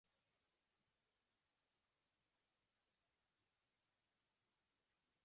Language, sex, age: English, male, under 19